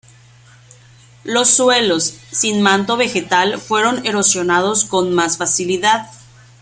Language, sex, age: Spanish, female, 30-39